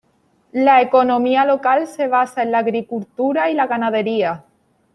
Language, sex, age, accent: Spanish, female, 19-29, España: Sur peninsular (Andalucia, Extremadura, Murcia)